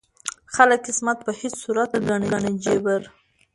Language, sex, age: Pashto, female, under 19